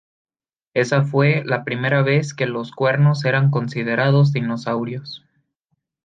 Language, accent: Spanish, México